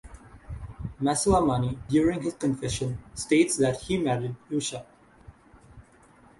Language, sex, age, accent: English, male, under 19, Canadian English; India and South Asia (India, Pakistan, Sri Lanka)